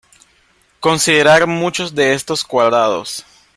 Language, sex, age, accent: Spanish, male, 19-29, América central